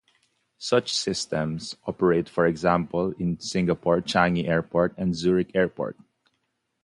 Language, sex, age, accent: English, male, 19-29, Filipino